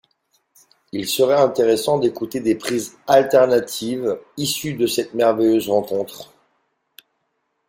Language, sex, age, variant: French, male, 40-49, Français de métropole